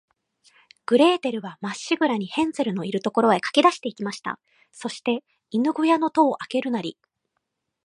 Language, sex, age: Japanese, female, 19-29